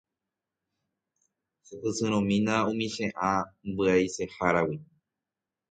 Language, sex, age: Guarani, male, 30-39